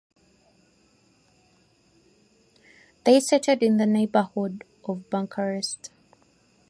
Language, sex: English, female